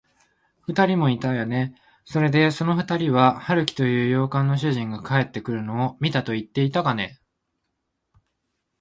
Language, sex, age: Japanese, male, 19-29